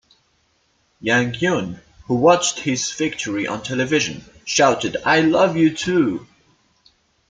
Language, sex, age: English, male, 19-29